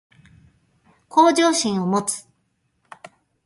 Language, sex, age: Japanese, female, 50-59